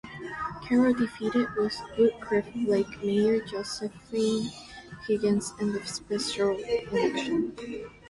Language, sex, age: English, female, 19-29